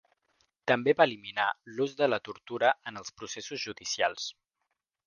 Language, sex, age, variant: Catalan, male, under 19, Central